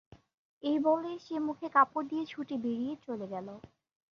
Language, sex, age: Bengali, female, 19-29